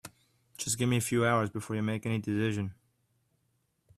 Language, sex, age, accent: English, male, 19-29, United States English